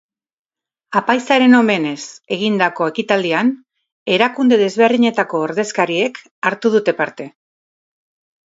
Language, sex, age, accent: Basque, female, 50-59, Mendebalekoa (Araba, Bizkaia, Gipuzkoako mendebaleko herri batzuk)